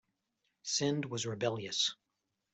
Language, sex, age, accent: English, male, 40-49, United States English